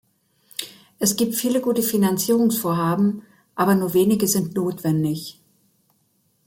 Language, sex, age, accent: German, female, 60-69, Deutschland Deutsch